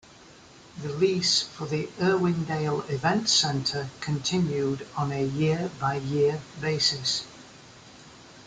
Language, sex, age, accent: English, male, 60-69, England English